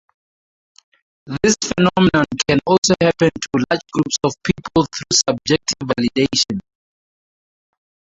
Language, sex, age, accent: English, male, 19-29, Southern African (South Africa, Zimbabwe, Namibia)